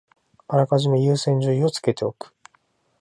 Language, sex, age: Japanese, male, 19-29